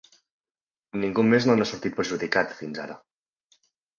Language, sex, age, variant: Catalan, male, 19-29, Central